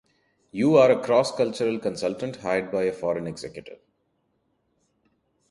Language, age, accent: English, 30-39, India and South Asia (India, Pakistan, Sri Lanka)